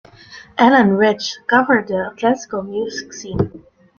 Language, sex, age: English, female, under 19